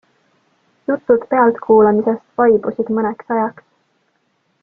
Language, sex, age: Estonian, female, 19-29